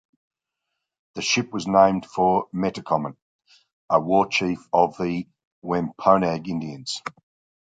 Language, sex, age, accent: English, male, 60-69, Australian English